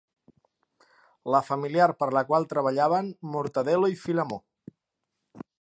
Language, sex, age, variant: Catalan, male, 30-39, Central